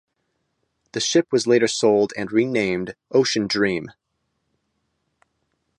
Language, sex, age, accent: English, male, 19-29, United States English